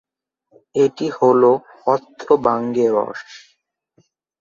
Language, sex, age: Bengali, male, under 19